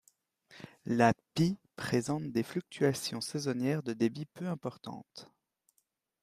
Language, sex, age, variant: French, male, 30-39, Français de métropole